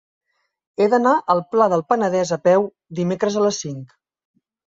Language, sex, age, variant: Catalan, male, 40-49, Central